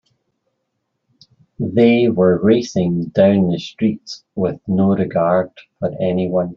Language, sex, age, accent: English, male, 19-29, Scottish English